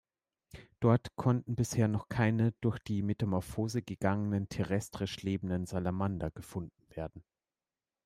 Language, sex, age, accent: German, male, 30-39, Deutschland Deutsch